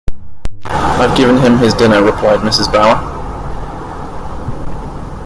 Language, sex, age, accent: English, male, 19-29, England English